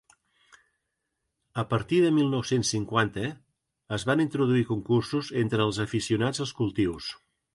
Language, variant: Catalan, Central